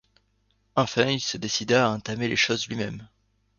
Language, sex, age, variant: French, male, 19-29, Français de métropole